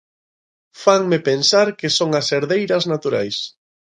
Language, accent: Galician, Normativo (estándar)